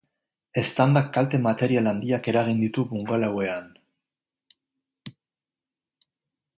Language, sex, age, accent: Basque, male, 30-39, Mendebalekoa (Araba, Bizkaia, Gipuzkoako mendebaleko herri batzuk)